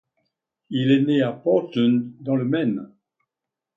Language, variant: French, Français de métropole